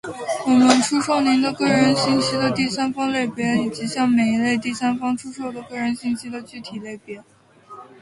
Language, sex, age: Chinese, female, 19-29